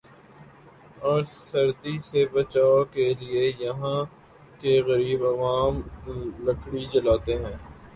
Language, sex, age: Urdu, male, 19-29